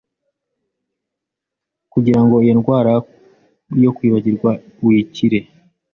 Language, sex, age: Kinyarwanda, male, 19-29